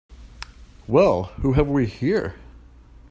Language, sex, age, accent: English, male, 30-39, United States English